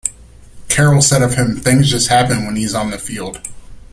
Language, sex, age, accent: English, male, 30-39, United States English